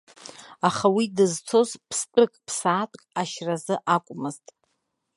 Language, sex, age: Abkhazian, female, 40-49